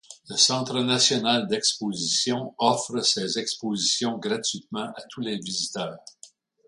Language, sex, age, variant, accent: French, male, 70-79, Français d'Amérique du Nord, Français du Canada